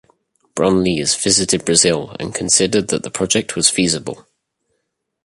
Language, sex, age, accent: English, male, 19-29, England English